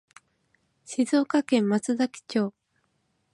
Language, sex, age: Japanese, female, 19-29